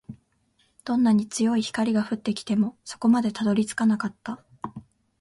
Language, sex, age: Japanese, female, 19-29